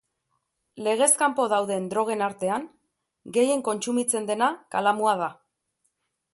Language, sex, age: Basque, female, 40-49